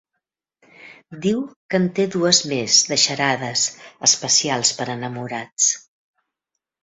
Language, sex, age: Catalan, female, 60-69